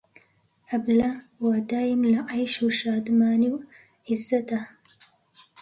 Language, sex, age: Central Kurdish, female, 19-29